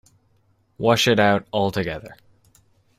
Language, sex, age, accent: English, male, under 19, Irish English